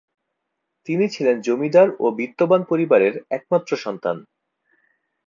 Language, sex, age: Bengali, male, 19-29